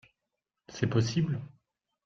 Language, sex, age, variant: French, male, 19-29, Français de métropole